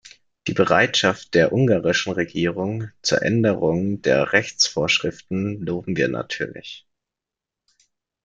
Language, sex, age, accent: German, male, 19-29, Deutschland Deutsch